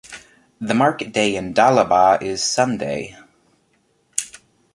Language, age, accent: English, 19-29, United States English